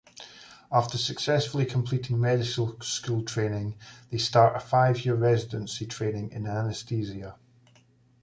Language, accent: English, Scottish English